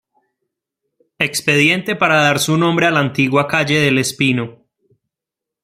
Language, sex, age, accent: Spanish, male, 19-29, Andino-Pacífico: Colombia, Perú, Ecuador, oeste de Bolivia y Venezuela andina